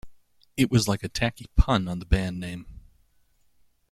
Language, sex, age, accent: English, male, 30-39, United States English